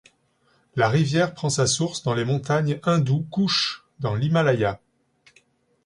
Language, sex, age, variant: French, male, 40-49, Français de métropole